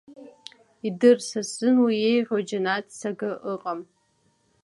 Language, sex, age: Abkhazian, female, 19-29